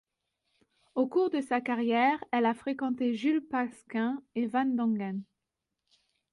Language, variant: French, Français de métropole